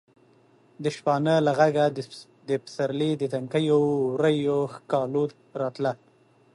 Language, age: Pashto, 30-39